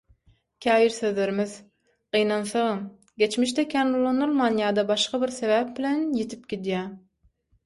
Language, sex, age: Turkmen, female, 19-29